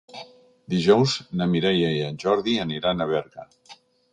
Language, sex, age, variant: Catalan, male, 60-69, Central